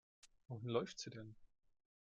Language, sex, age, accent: German, male, 19-29, Deutschland Deutsch